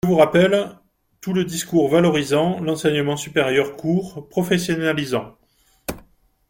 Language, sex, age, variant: French, male, 40-49, Français de métropole